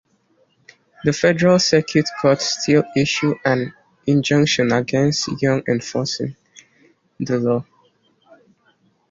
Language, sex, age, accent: English, male, 19-29, England English